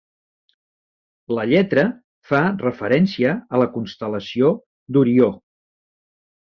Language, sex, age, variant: Catalan, male, 60-69, Central